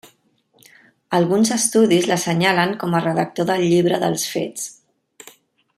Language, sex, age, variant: Catalan, female, 40-49, Central